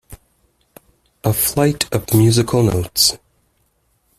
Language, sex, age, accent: English, male, 40-49, Canadian English